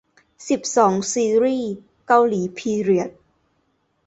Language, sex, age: Thai, female, 19-29